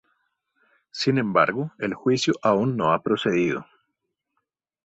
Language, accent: Spanish, Andino-Pacífico: Colombia, Perú, Ecuador, oeste de Bolivia y Venezuela andina